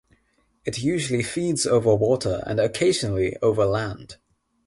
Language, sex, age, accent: English, male, 19-29, England English; India and South Asia (India, Pakistan, Sri Lanka)